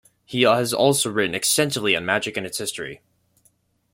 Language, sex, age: English, male, under 19